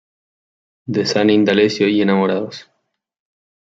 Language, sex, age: Spanish, male, 19-29